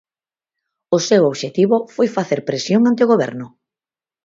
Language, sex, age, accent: Galician, female, 30-39, Normativo (estándar)